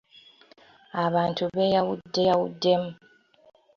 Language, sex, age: Ganda, female, 19-29